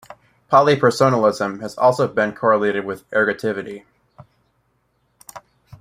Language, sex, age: English, male, 19-29